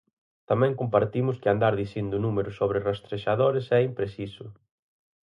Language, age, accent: Galician, 19-29, Atlántico (seseo e gheada)